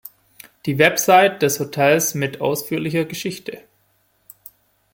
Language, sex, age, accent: German, male, 19-29, Deutschland Deutsch